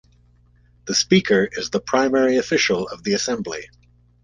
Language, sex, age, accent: English, male, 40-49, United States English